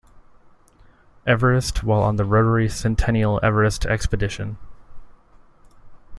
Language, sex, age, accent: English, male, 19-29, United States English